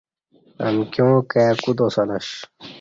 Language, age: Kati, 19-29